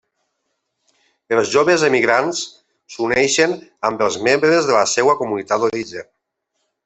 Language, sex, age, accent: Catalan, male, 50-59, valencià